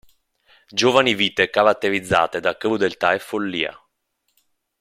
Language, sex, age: Italian, male, 30-39